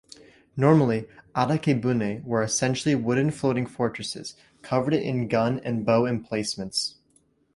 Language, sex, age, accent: English, male, under 19, United States English